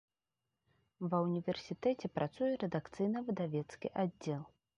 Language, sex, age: Belarusian, female, 30-39